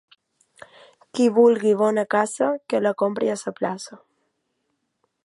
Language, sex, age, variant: Catalan, female, 19-29, Balear